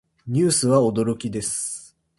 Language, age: Japanese, 19-29